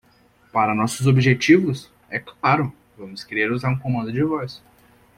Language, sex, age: Portuguese, male, under 19